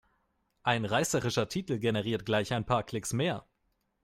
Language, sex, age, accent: German, male, 19-29, Deutschland Deutsch